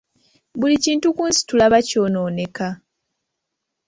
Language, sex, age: Ganda, female, 19-29